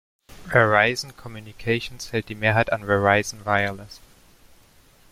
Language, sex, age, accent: German, male, 19-29, Deutschland Deutsch